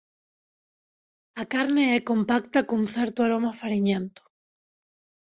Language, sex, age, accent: Galician, female, 30-39, Oriental (común en zona oriental)